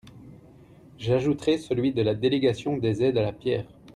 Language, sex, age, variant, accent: French, male, 30-39, Français d'Europe, Français de Belgique